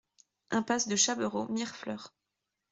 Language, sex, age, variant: French, female, 19-29, Français de métropole